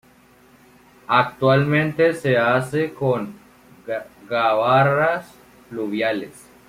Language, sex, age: Spanish, male, under 19